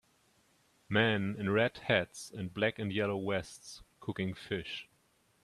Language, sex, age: English, male, 30-39